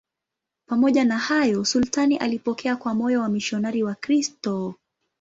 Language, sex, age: Swahili, female, 19-29